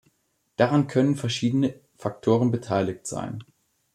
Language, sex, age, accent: German, male, 19-29, Deutschland Deutsch